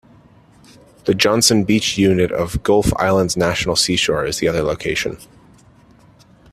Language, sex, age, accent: English, male, 19-29, United States English